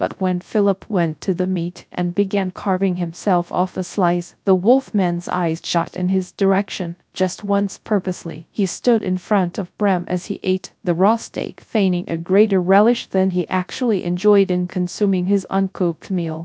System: TTS, GradTTS